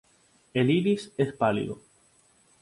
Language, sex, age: Spanish, male, 19-29